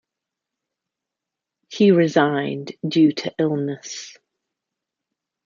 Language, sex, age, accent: English, female, 40-49, England English